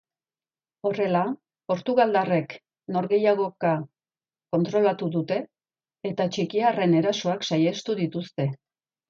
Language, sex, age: Basque, female, 50-59